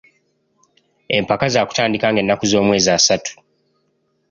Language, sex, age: Ganda, male, 19-29